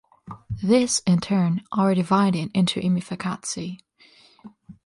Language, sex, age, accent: English, female, 19-29, United States English